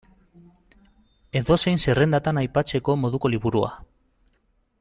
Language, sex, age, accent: Basque, male, 30-39, Mendebalekoa (Araba, Bizkaia, Gipuzkoako mendebaleko herri batzuk)